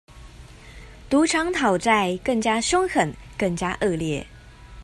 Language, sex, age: Chinese, female, 30-39